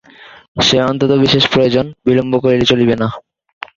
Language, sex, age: Bengali, male, under 19